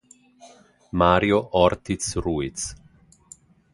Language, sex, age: Italian, male, 40-49